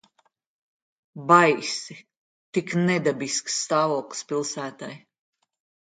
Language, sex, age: Latvian, female, 60-69